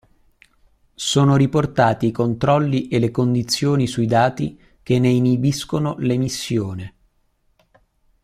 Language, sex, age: Italian, male, 40-49